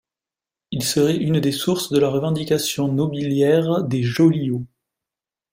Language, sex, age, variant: French, male, 30-39, Français de métropole